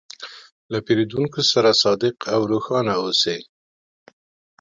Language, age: Pashto, 50-59